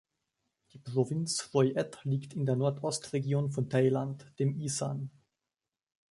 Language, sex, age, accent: German, male, 19-29, Österreichisches Deutsch